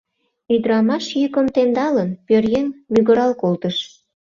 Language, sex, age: Mari, female, 19-29